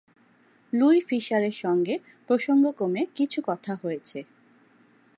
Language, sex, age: Bengali, male, 30-39